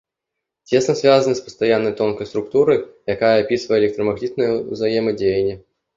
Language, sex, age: Belarusian, male, 19-29